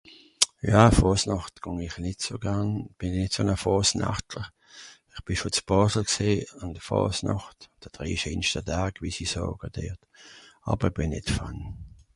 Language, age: Swiss German, 60-69